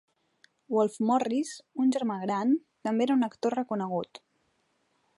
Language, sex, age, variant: Catalan, female, 19-29, Central